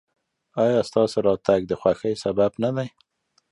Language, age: Pashto, 30-39